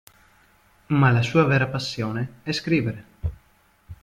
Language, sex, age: Italian, male, 19-29